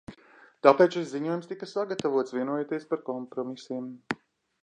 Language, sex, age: Latvian, male, 40-49